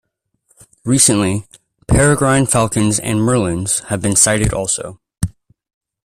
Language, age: English, 19-29